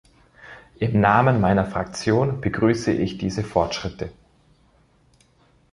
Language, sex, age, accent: German, male, 30-39, Österreichisches Deutsch